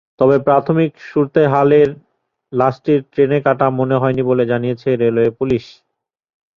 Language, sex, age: Bengali, male, 30-39